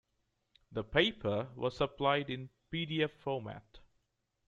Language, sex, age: English, male, 30-39